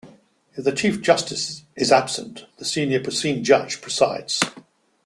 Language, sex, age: English, male, 60-69